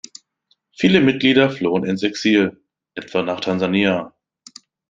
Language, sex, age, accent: German, male, 19-29, Deutschland Deutsch